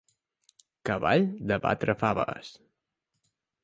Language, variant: Catalan, Central